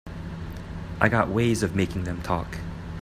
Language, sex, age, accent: English, male, 19-29, United States English